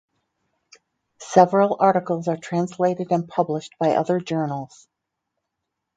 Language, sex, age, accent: English, female, 60-69, United States English